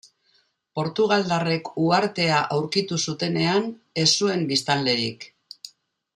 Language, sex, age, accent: Basque, female, 60-69, Mendebalekoa (Araba, Bizkaia, Gipuzkoako mendebaleko herri batzuk)